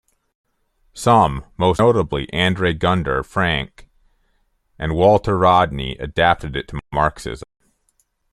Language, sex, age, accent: English, male, 30-39, Canadian English